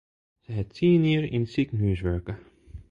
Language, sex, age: Western Frisian, male, 19-29